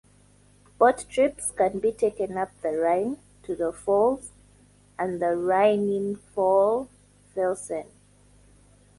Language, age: English, 19-29